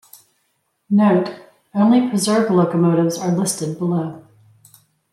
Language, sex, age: English, female, 50-59